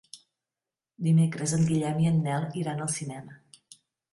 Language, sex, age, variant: Catalan, female, 50-59, Central